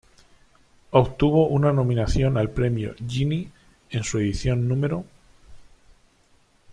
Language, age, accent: Spanish, 40-49, España: Centro-Sur peninsular (Madrid, Toledo, Castilla-La Mancha)